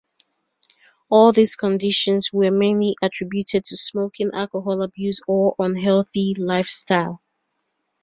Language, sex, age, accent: English, female, 19-29, England English